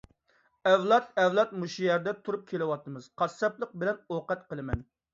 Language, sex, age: Uyghur, male, 30-39